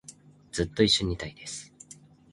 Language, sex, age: Japanese, male, 19-29